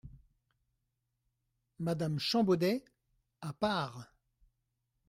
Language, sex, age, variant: French, male, 40-49, Français de métropole